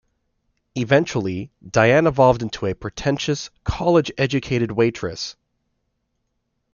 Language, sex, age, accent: English, male, 30-39, United States English